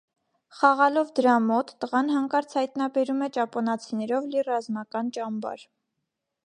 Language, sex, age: Armenian, female, 19-29